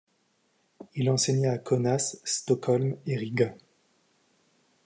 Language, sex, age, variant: French, male, 30-39, Français de métropole